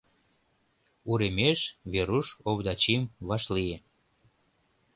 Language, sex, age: Mari, male, 30-39